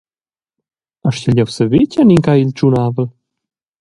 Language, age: Romansh, 19-29